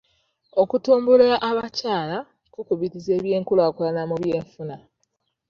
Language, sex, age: Ganda, female, 19-29